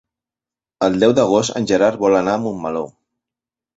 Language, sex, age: Catalan, male, 40-49